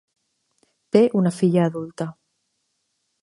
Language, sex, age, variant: Catalan, female, 40-49, Central